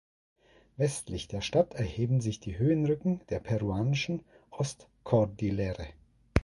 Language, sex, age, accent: German, male, 40-49, Deutschland Deutsch